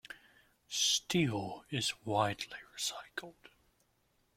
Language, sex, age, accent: English, male, 19-29, United States English